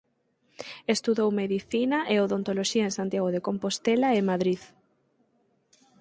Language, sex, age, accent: Galician, female, 19-29, Oriental (común en zona oriental)